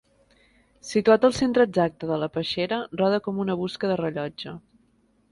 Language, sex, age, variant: Catalan, female, 19-29, Septentrional